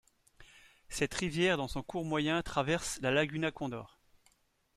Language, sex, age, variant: French, male, 40-49, Français de métropole